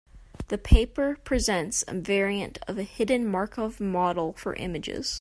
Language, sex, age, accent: English, female, 19-29, United States English